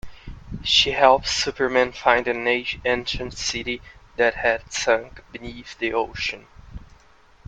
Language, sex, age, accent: English, male, 19-29, United States English